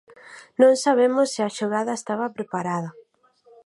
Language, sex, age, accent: Galician, female, 30-39, Atlántico (seseo e gheada)